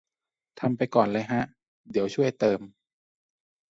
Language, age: Thai, 19-29